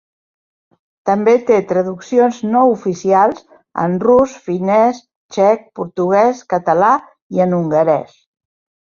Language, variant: Catalan, Central